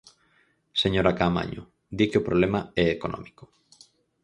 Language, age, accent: Galician, 19-29, Normativo (estándar)